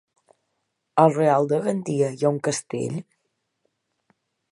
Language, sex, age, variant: Catalan, female, 19-29, Central